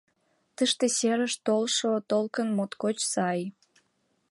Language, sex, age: Mari, female, 19-29